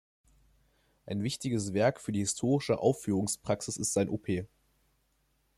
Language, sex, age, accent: German, male, 19-29, Deutschland Deutsch